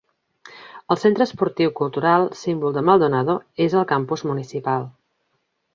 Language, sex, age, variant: Catalan, female, 40-49, Central